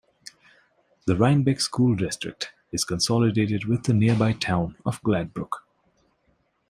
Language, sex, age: English, male, 19-29